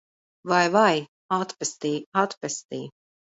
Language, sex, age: Latvian, female, 50-59